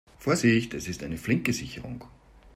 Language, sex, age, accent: German, male, 50-59, Österreichisches Deutsch